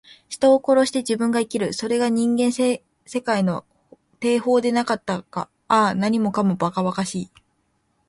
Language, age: Japanese, 19-29